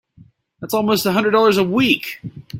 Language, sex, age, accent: English, male, 30-39, United States English